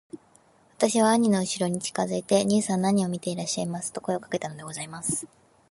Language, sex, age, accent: Japanese, female, 19-29, 標準語